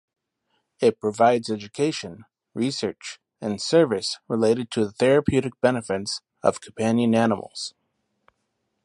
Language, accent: English, United States English